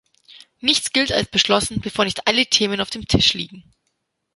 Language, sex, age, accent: German, female, 30-39, Deutschland Deutsch